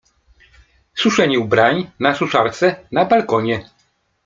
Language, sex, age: Polish, male, 40-49